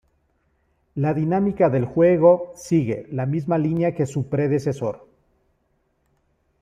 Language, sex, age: Spanish, male, 50-59